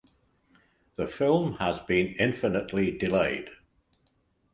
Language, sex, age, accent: English, male, 70-79, England English